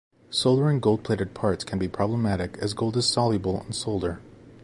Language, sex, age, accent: English, male, 30-39, United States English